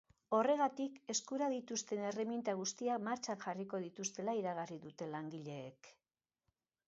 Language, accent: Basque, Mendebalekoa (Araba, Bizkaia, Gipuzkoako mendebaleko herri batzuk)